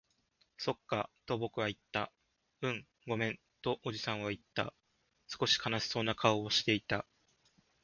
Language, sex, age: Japanese, male, 19-29